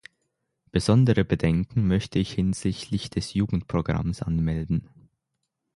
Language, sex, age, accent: German, male, 19-29, Deutschland Deutsch; Schweizerdeutsch